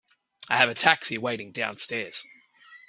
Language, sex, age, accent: English, male, 40-49, Australian English